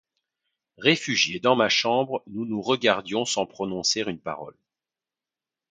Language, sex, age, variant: French, male, 30-39, Français de métropole